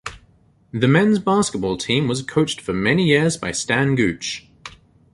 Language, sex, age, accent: English, male, 30-39, New Zealand English